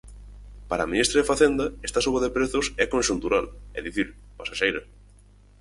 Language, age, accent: Galician, 19-29, Central (gheada)